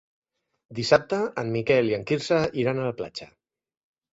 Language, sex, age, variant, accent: Catalan, male, 60-69, Central, Barcelonès